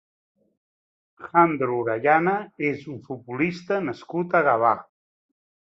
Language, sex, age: Catalan, male, 40-49